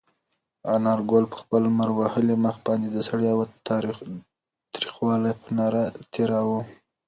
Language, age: Pashto, under 19